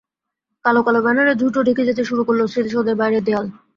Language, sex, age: Bengali, female, 19-29